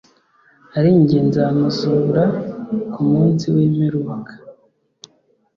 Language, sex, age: Kinyarwanda, male, 30-39